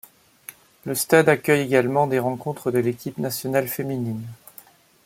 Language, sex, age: French, male, 40-49